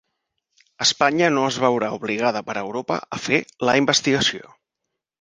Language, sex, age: Catalan, male, 40-49